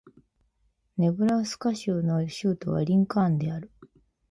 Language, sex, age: Japanese, female, 30-39